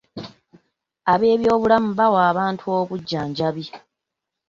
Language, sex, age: Ganda, female, 19-29